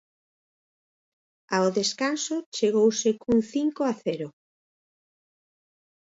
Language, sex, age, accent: Galician, female, 50-59, Oriental (común en zona oriental)